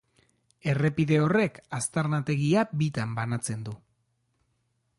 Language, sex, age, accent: Basque, male, 30-39, Erdialdekoa edo Nafarra (Gipuzkoa, Nafarroa)